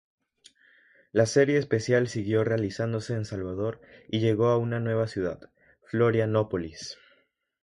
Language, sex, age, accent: Spanish, male, under 19, Andino-Pacífico: Colombia, Perú, Ecuador, oeste de Bolivia y Venezuela andina